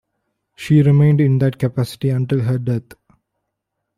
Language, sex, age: English, male, 19-29